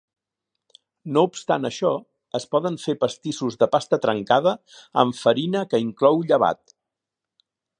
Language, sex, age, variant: Catalan, male, 60-69, Central